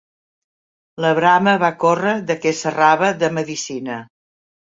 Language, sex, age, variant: Catalan, female, 70-79, Central